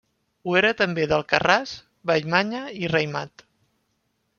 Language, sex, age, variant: Catalan, male, 19-29, Central